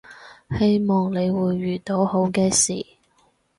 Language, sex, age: Cantonese, female, 30-39